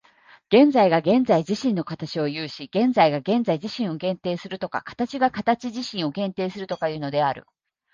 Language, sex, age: Japanese, female, 40-49